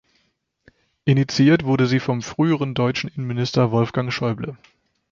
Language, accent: German, Deutschland Deutsch